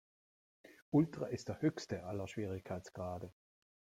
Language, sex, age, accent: German, male, 60-69, Schweizerdeutsch